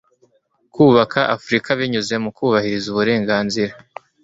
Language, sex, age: Kinyarwanda, male, 30-39